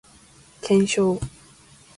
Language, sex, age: Japanese, female, 19-29